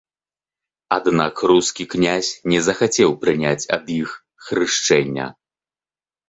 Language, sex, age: Belarusian, male, 30-39